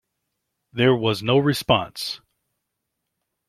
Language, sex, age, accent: English, male, 50-59, United States English